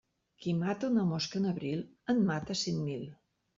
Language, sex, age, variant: Catalan, female, 50-59, Central